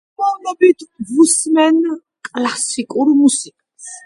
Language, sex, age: Georgian, female, 50-59